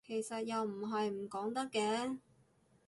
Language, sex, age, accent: Cantonese, female, 30-39, 广州音